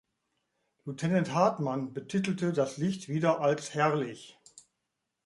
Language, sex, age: German, male, 50-59